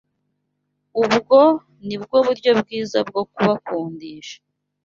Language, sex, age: Kinyarwanda, female, 19-29